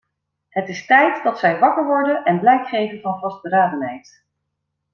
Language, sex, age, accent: Dutch, female, 40-49, Nederlands Nederlands